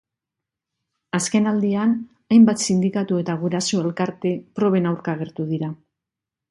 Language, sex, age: Basque, female, 60-69